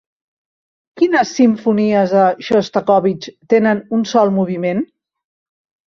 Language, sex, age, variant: Catalan, female, 50-59, Central